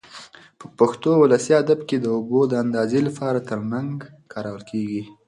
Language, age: Pashto, under 19